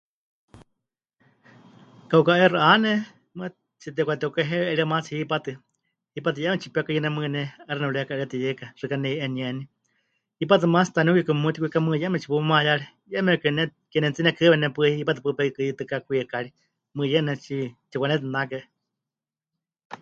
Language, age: Huichol, 50-59